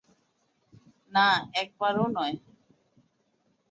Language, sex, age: Bengali, female, 19-29